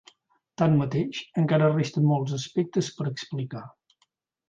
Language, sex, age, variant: Catalan, male, 60-69, Central